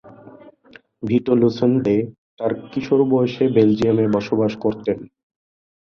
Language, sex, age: Bengali, male, 19-29